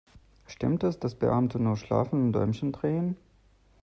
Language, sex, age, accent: German, male, 30-39, Deutschland Deutsch